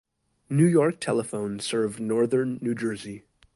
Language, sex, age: English, male, 19-29